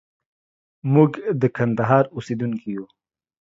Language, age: Pashto, 19-29